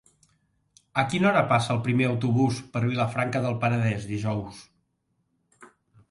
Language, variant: Catalan, Central